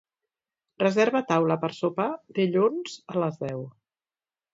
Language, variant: Catalan, Central